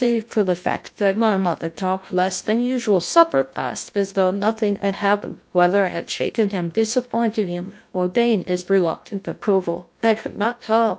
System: TTS, GlowTTS